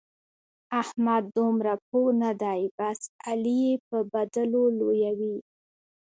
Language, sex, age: Pashto, female, 19-29